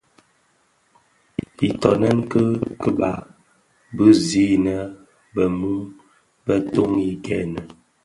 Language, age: Bafia, 19-29